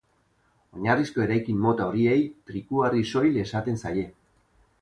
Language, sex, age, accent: Basque, male, 40-49, Erdialdekoa edo Nafarra (Gipuzkoa, Nafarroa)